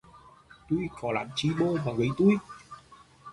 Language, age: Vietnamese, 19-29